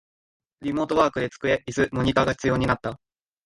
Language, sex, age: Japanese, male, 19-29